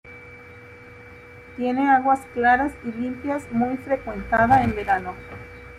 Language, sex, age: Spanish, female, 40-49